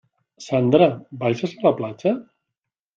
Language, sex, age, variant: Catalan, male, 50-59, Central